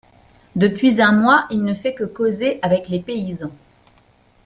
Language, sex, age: French, female, 40-49